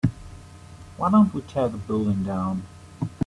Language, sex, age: English, male, 30-39